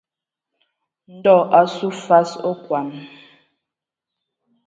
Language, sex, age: Ewondo, female, 19-29